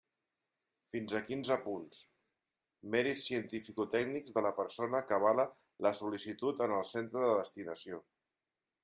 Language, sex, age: Catalan, male, 50-59